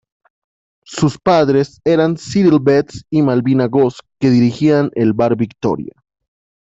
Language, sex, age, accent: Spanish, male, 19-29, Andino-Pacífico: Colombia, Perú, Ecuador, oeste de Bolivia y Venezuela andina